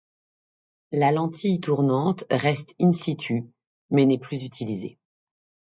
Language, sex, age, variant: French, female, 40-49, Français de métropole